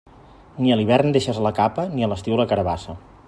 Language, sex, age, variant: Catalan, male, 30-39, Central